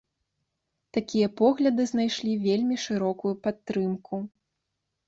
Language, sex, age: Belarusian, female, 19-29